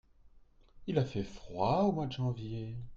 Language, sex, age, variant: French, male, 30-39, Français de métropole